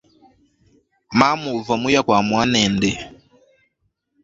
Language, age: Luba-Lulua, 19-29